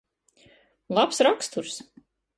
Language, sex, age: Latvian, female, 40-49